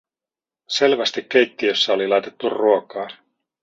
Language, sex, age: Finnish, male, 40-49